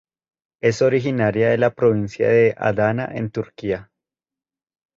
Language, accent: Spanish, Andino-Pacífico: Colombia, Perú, Ecuador, oeste de Bolivia y Venezuela andina